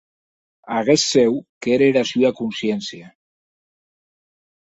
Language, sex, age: Occitan, male, 60-69